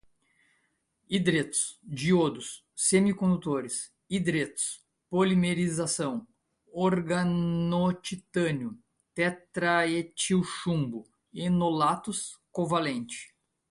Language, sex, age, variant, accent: Portuguese, male, 30-39, Portuguese (Brasil), Gaucho